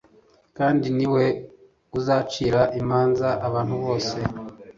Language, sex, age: Kinyarwanda, male, 40-49